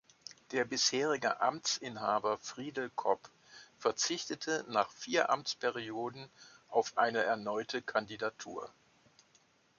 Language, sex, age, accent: German, male, 60-69, Deutschland Deutsch